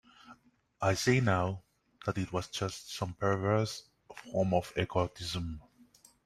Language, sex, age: English, male, 30-39